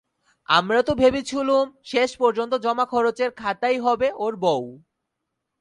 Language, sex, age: Bengali, male, 19-29